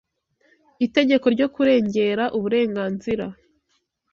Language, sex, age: Kinyarwanda, female, 19-29